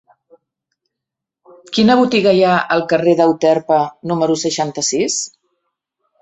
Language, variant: Catalan, Central